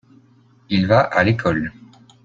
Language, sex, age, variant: French, male, 19-29, Français de métropole